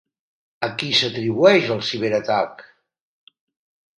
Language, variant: Catalan, Nord-Occidental